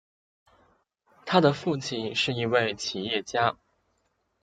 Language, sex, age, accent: Chinese, male, 19-29, 出生地：山东省